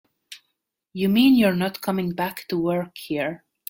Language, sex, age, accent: English, female, 19-29, England English